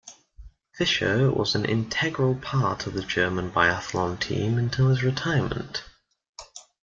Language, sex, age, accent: English, male, under 19, England English